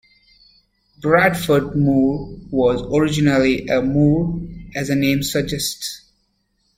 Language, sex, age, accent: English, male, 30-39, United States English